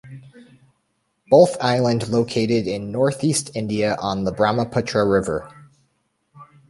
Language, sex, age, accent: English, male, 30-39, United States English